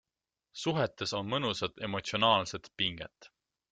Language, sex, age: Estonian, male, 19-29